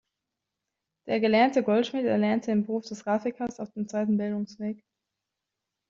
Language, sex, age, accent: German, female, 19-29, Deutschland Deutsch